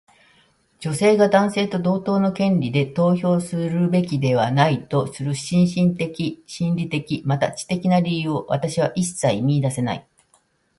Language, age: Japanese, 60-69